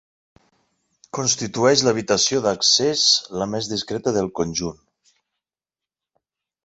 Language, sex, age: Catalan, male, 40-49